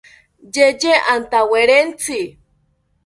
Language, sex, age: South Ucayali Ashéninka, female, under 19